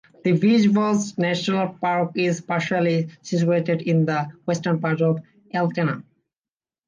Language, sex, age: English, male, 19-29